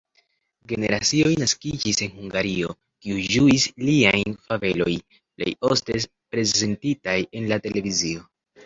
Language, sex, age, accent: Esperanto, male, 19-29, Internacia